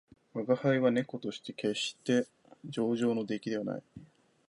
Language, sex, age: Japanese, male, 19-29